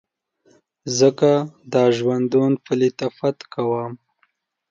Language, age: Pashto, 19-29